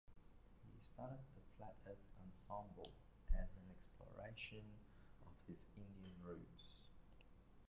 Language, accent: English, Australian English